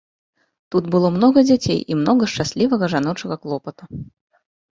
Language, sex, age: Belarusian, female, 19-29